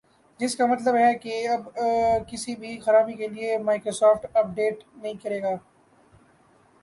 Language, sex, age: Urdu, male, 19-29